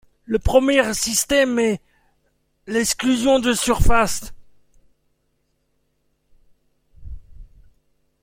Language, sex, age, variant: French, male, 40-49, Français de métropole